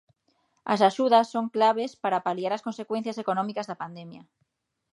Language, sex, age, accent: Galician, female, 40-49, Atlántico (seseo e gheada)